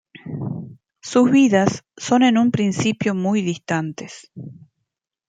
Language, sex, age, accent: Spanish, female, 40-49, Rioplatense: Argentina, Uruguay, este de Bolivia, Paraguay